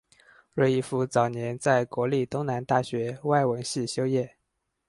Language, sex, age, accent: Chinese, male, 19-29, 出生地：四川省